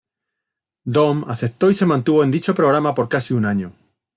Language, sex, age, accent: Spanish, male, 40-49, España: Centro-Sur peninsular (Madrid, Toledo, Castilla-La Mancha)